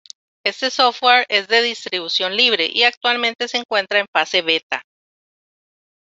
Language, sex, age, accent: Spanish, female, 50-59, América central